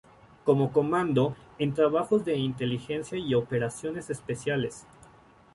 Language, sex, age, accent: Spanish, male, 19-29, México